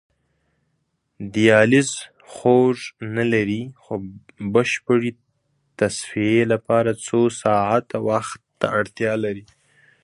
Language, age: Pashto, 19-29